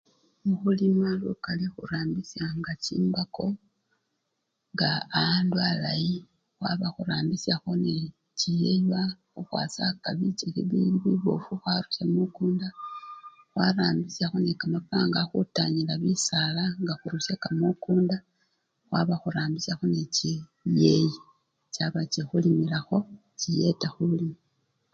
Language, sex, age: Luyia, female, 30-39